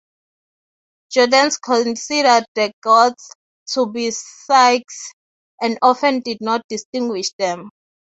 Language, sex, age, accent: English, female, 19-29, Southern African (South Africa, Zimbabwe, Namibia)